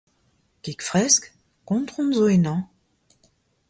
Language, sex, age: Breton, female, 50-59